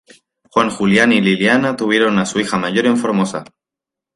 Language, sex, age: Spanish, male, 19-29